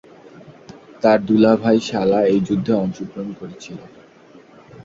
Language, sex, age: Bengali, male, 19-29